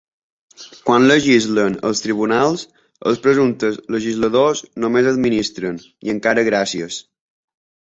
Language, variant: Catalan, Balear